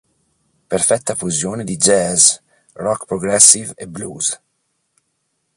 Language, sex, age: Italian, male, 40-49